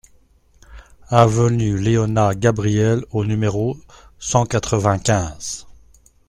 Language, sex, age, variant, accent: French, male, 40-49, Français d'Europe, Français de Belgique